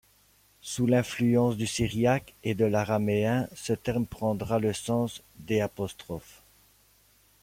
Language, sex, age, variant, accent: French, male, 50-59, Français d'Europe, Français de Belgique